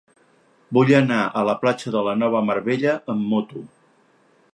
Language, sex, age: Catalan, male, 70-79